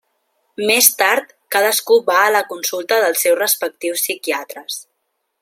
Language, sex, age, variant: Catalan, female, 19-29, Central